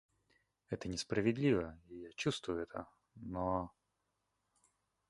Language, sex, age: Russian, male, 30-39